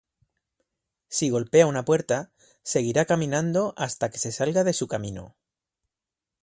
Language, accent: Spanish, España: Sur peninsular (Andalucia, Extremadura, Murcia)